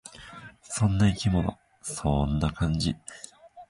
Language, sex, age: Japanese, male, 19-29